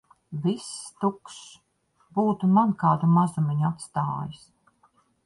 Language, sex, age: Latvian, female, 50-59